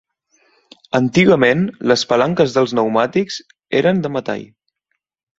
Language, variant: Catalan, Central